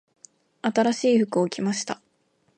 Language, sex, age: Japanese, female, 19-29